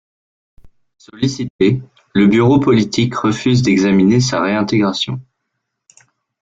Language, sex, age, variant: French, male, under 19, Français de métropole